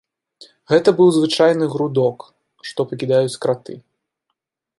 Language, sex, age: Belarusian, male, 19-29